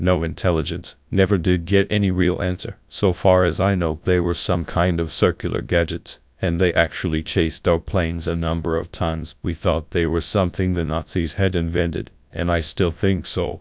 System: TTS, GradTTS